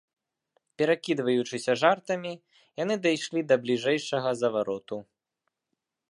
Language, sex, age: Belarusian, male, 19-29